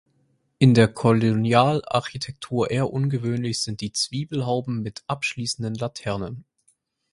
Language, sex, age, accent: German, male, 19-29, Deutschland Deutsch